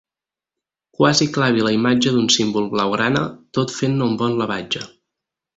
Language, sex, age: Catalan, male, 19-29